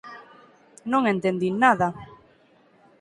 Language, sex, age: Galician, female, 19-29